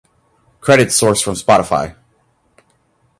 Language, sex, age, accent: English, male, 30-39, United States English